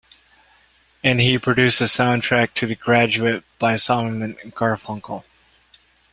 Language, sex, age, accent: English, male, 30-39, United States English